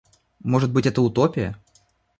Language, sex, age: Russian, male, under 19